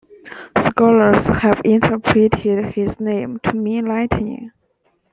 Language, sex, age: English, female, 19-29